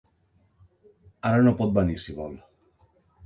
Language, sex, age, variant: Catalan, male, 50-59, Central